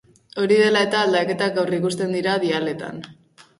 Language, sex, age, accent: Basque, female, under 19, Mendebalekoa (Araba, Bizkaia, Gipuzkoako mendebaleko herri batzuk)